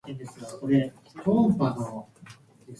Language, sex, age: Japanese, female, 19-29